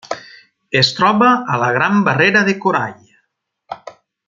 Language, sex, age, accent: Catalan, male, 40-49, valencià